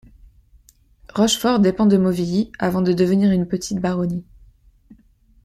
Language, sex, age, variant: French, female, 30-39, Français de métropole